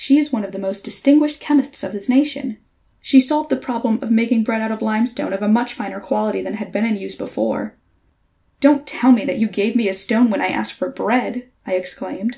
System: none